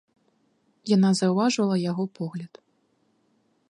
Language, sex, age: Belarusian, female, 30-39